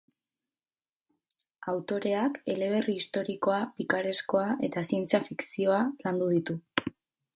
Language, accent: Basque, Erdialdekoa edo Nafarra (Gipuzkoa, Nafarroa)